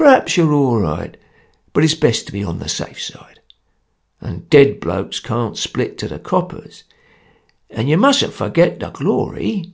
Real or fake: real